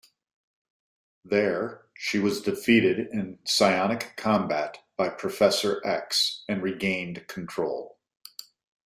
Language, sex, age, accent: English, male, 50-59, United States English